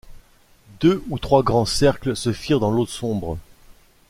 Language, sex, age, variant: French, male, 40-49, Français de métropole